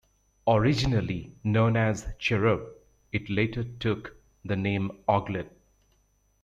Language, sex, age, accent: English, male, 40-49, United States English